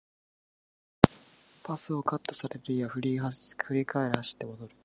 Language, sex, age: Japanese, male, 19-29